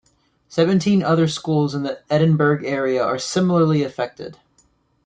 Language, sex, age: English, male, 19-29